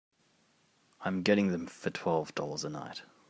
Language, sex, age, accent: English, male, 19-29, Australian English